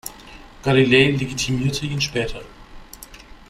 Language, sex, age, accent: German, male, under 19, Deutschland Deutsch